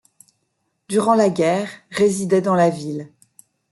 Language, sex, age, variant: French, female, 50-59, Français de métropole